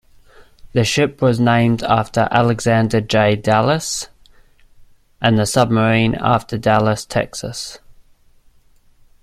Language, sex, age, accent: English, male, 30-39, Australian English